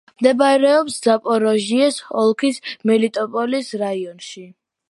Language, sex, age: Georgian, female, under 19